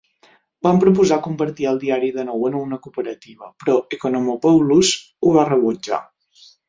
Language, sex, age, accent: Catalan, female, 19-29, central; septentrional